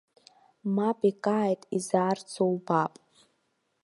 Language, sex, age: Abkhazian, female, 19-29